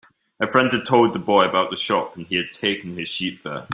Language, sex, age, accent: English, male, under 19, England English